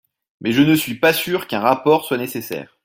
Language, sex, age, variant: French, male, 30-39, Français de métropole